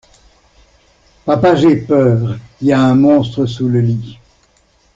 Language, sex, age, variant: French, male, 60-69, Français de métropole